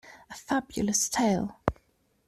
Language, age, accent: English, 19-29, England English